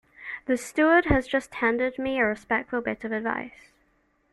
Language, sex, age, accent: English, female, under 19, England English